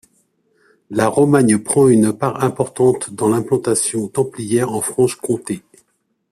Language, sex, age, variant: French, male, 50-59, Français de métropole